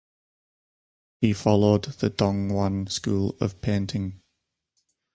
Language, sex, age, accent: English, male, 30-39, England English